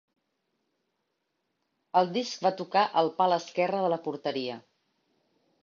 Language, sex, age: Catalan, female, 40-49